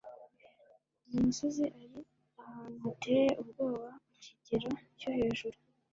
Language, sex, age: Kinyarwanda, female, 19-29